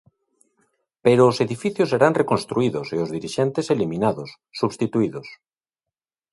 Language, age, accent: Galician, 40-49, Normativo (estándar)